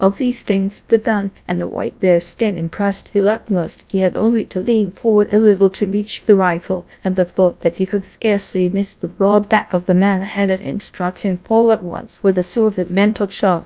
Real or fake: fake